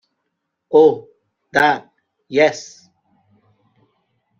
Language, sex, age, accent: English, male, 30-39, India and South Asia (India, Pakistan, Sri Lanka)